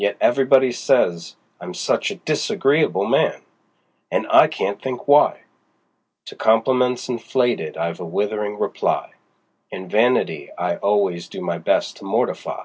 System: none